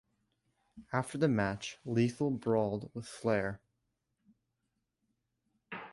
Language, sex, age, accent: English, male, under 19, United States English